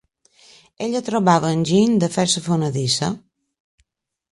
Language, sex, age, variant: Catalan, female, 50-59, Balear